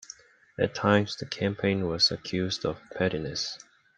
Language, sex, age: English, male, 19-29